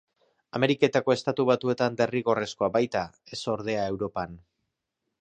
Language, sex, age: Basque, male, 30-39